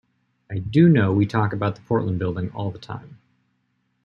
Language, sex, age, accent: English, male, 19-29, United States English